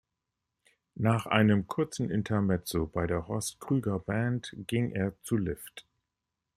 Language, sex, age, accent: German, male, 50-59, Deutschland Deutsch